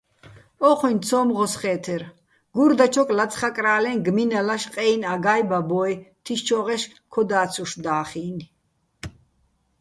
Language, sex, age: Bats, female, 30-39